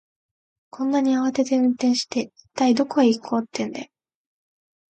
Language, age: Japanese, 19-29